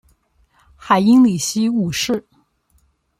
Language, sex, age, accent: Chinese, female, 19-29, 出生地：江西省